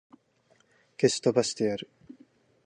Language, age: Japanese, 19-29